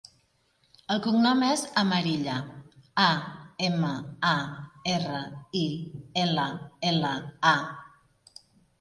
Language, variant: Catalan, Central